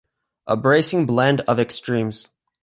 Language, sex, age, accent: English, male, under 19, United States English